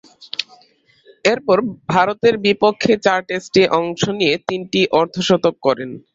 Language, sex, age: Bengali, male, under 19